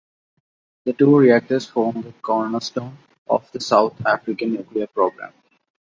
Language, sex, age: English, male, 19-29